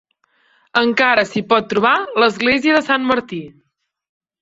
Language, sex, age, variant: Catalan, female, 19-29, Central